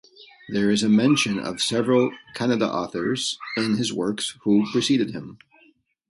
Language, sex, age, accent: English, male, 40-49, United States English